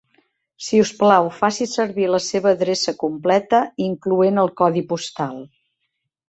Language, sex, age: Catalan, female, 50-59